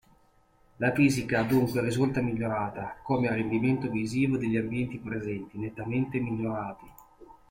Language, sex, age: Italian, male, 30-39